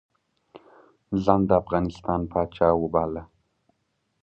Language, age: Pashto, 19-29